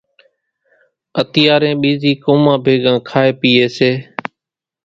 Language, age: Kachi Koli, 19-29